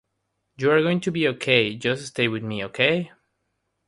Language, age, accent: English, 19-29, United States English; India and South Asia (India, Pakistan, Sri Lanka)